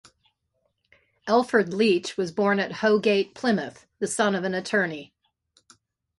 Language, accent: English, United States English